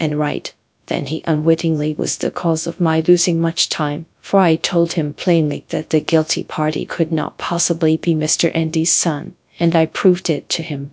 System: TTS, GradTTS